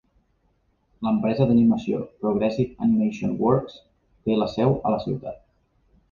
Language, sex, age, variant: Catalan, male, 30-39, Central